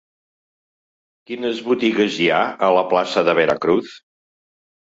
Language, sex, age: Catalan, male, 70-79